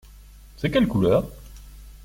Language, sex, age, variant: French, male, 30-39, Français de métropole